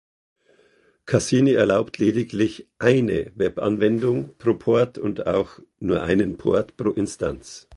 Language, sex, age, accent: German, male, 50-59, Österreichisches Deutsch